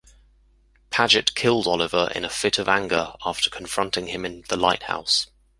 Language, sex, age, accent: English, male, 19-29, England English